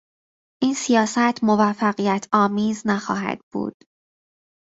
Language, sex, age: Persian, female, 19-29